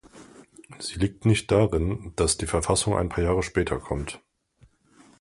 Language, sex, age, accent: German, male, 19-29, Deutschland Deutsch